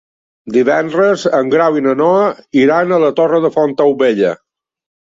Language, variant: Catalan, Balear